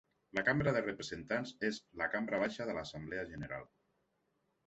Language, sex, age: Catalan, male, 50-59